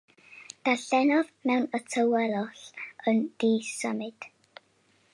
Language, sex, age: Welsh, female, under 19